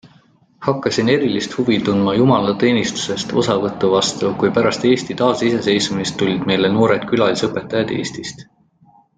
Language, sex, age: Estonian, male, 19-29